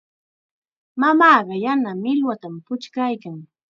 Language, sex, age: Chiquián Ancash Quechua, female, 19-29